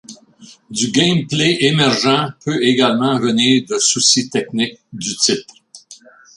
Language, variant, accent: French, Français d'Amérique du Nord, Français du Canada